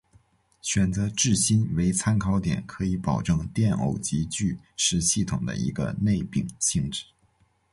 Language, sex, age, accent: Chinese, male, under 19, 出生地：黑龙江省